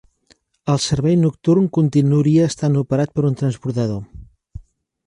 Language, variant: Catalan, Central